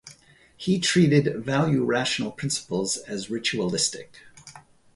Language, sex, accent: English, male, United States English